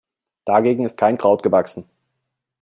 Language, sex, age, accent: German, male, 30-39, Deutschland Deutsch